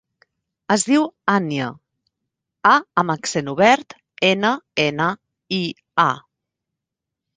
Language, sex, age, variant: Catalan, female, 40-49, Central